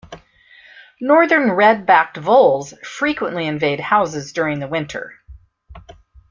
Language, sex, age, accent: English, female, 60-69, United States English